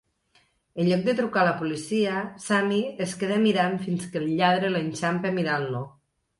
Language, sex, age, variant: Catalan, female, 40-49, Nord-Occidental